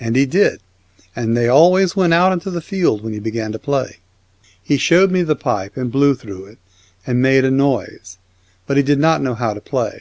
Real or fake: real